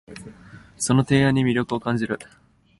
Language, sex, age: Japanese, male, 19-29